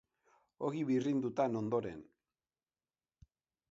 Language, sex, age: Basque, male, 50-59